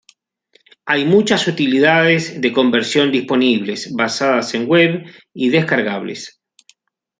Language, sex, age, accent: Spanish, male, 50-59, Rioplatense: Argentina, Uruguay, este de Bolivia, Paraguay